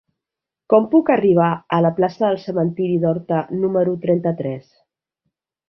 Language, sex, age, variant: Catalan, female, 40-49, Nord-Occidental